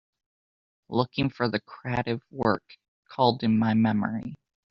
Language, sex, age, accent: English, male, 19-29, United States English